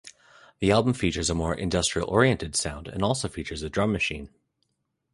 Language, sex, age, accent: English, male, 30-39, Canadian English